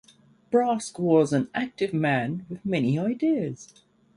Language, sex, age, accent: English, male, 30-39, England English